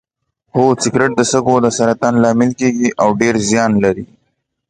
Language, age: Pashto, 19-29